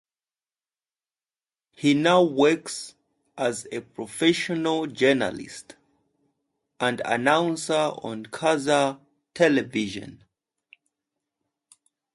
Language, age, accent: English, 19-29, United States English; England English